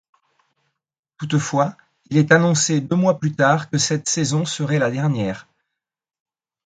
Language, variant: French, Français de métropole